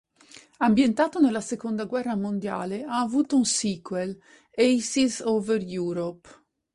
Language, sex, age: Italian, female, 30-39